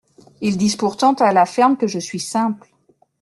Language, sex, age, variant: French, female, 30-39, Français de métropole